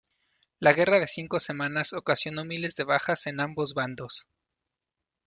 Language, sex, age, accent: Spanish, male, 30-39, México